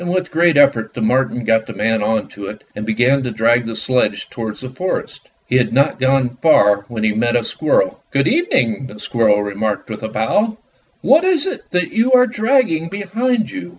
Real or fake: real